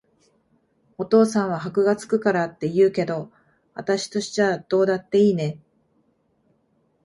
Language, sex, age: Japanese, female, 30-39